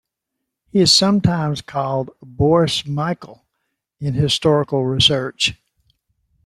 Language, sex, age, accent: English, male, 90+, United States English